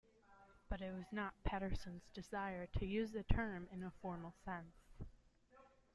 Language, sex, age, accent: English, female, 19-29, United States English